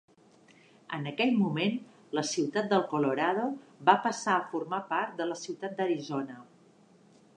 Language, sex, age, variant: Catalan, female, 50-59, Central